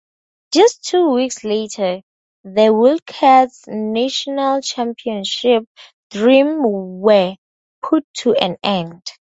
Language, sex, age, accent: English, female, 19-29, Southern African (South Africa, Zimbabwe, Namibia)